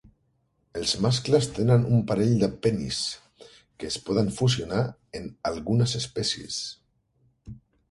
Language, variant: Catalan, Central